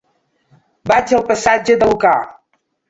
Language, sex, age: Catalan, female, 60-69